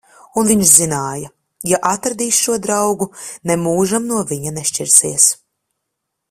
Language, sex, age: Latvian, female, 30-39